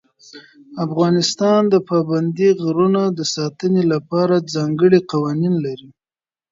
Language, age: Pashto, 30-39